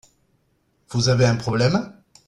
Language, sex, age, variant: French, male, 40-49, Français de métropole